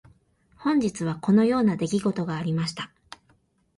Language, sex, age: Japanese, female, 19-29